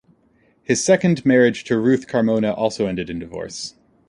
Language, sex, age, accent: English, male, 30-39, United States English